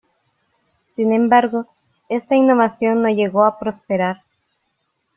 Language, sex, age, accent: Spanish, female, 30-39, América central